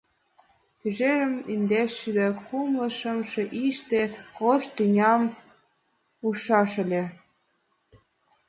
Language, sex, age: Mari, female, 19-29